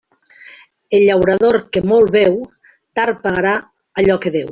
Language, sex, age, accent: Catalan, female, 50-59, valencià